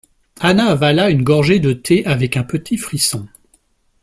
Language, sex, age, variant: French, male, 40-49, Français de métropole